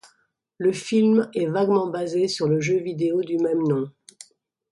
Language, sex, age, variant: French, female, 50-59, Français de métropole